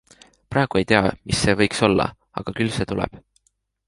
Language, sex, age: Estonian, male, 19-29